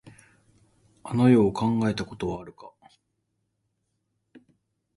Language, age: Japanese, 30-39